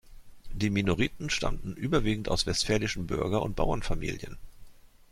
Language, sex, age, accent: German, male, 50-59, Deutschland Deutsch